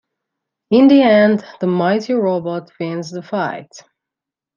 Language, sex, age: English, female, 30-39